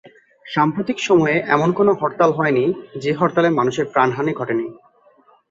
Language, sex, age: Bengali, male, 19-29